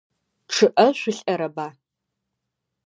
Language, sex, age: Adyghe, female, 30-39